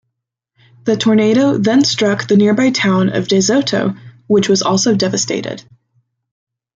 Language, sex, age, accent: English, female, 19-29, United States English